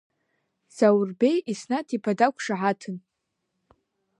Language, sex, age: Abkhazian, female, under 19